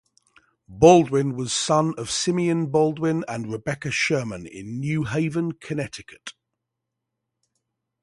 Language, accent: English, England English